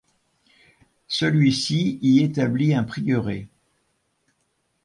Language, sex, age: French, male, 70-79